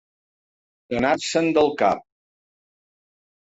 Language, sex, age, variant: Catalan, male, 60-69, Central